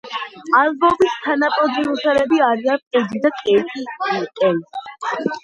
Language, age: Georgian, under 19